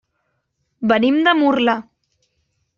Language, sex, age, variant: Catalan, female, 19-29, Central